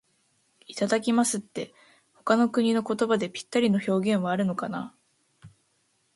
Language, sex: Japanese, female